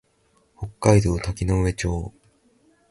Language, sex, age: Japanese, male, 19-29